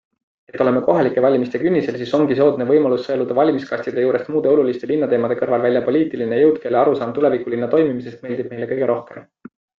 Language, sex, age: Estonian, male, 30-39